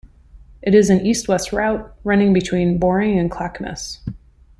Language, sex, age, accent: English, female, 30-39, United States English